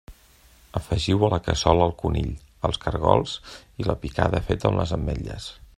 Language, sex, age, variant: Catalan, male, 40-49, Central